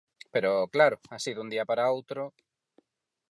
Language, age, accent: Galician, 40-49, Normativo (estándar); Neofalante